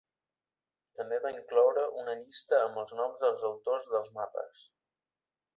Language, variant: Catalan, Central